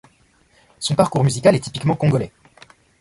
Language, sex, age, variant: French, male, 19-29, Français de métropole